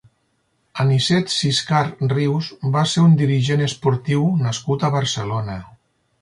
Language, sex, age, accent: Catalan, male, 50-59, Lleidatà